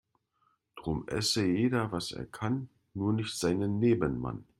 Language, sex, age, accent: German, male, 50-59, Deutschland Deutsch